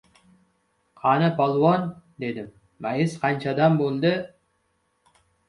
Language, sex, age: Uzbek, male, 30-39